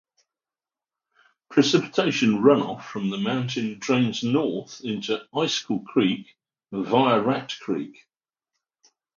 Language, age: English, 60-69